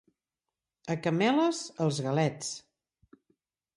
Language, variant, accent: Catalan, Central, central